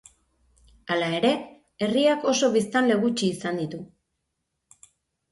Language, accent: Basque, Erdialdekoa edo Nafarra (Gipuzkoa, Nafarroa)